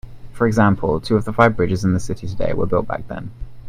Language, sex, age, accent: English, male, 19-29, England English